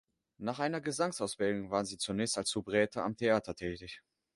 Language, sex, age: German, male, 19-29